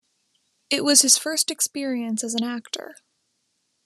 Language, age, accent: English, under 19, United States English